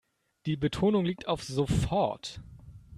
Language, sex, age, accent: German, male, 19-29, Deutschland Deutsch